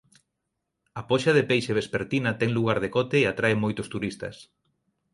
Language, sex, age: Galician, male, 40-49